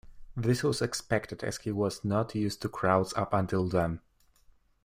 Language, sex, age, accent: English, male, under 19, United States English